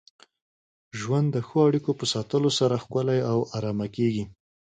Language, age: Pashto, 19-29